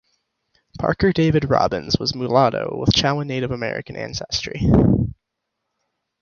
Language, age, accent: English, 19-29, United States English